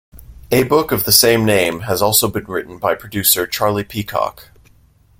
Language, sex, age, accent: English, male, 19-29, United States English